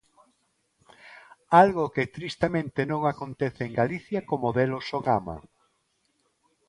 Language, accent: Galician, Neofalante